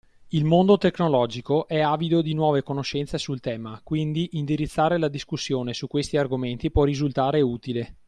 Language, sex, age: Italian, male, 19-29